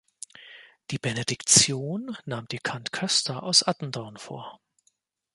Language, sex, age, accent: German, male, 30-39, Deutschland Deutsch